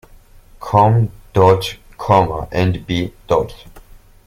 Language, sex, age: English, male, under 19